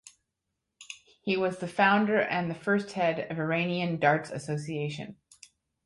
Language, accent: English, United States English